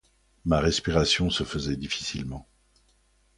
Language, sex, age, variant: French, male, 50-59, Français de métropole